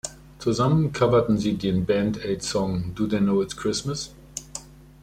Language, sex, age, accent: German, male, 50-59, Deutschland Deutsch